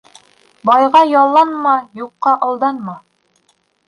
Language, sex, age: Bashkir, female, 19-29